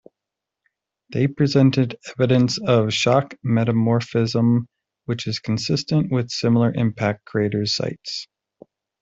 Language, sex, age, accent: English, male, 30-39, United States English